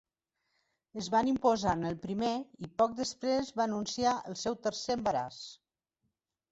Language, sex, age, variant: Catalan, female, 50-59, Nord-Occidental